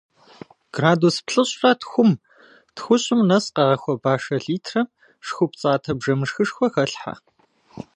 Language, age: Kabardian, 40-49